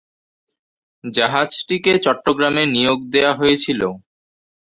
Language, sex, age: Bengali, male, under 19